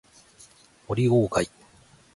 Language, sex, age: Japanese, male, 40-49